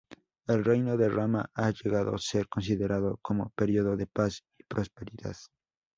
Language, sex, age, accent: Spanish, male, under 19, México